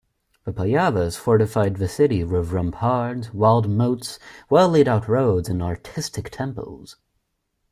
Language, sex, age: English, male, 19-29